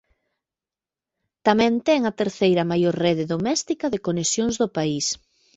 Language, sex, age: Galician, female, 30-39